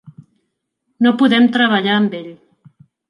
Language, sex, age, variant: Catalan, female, 40-49, Central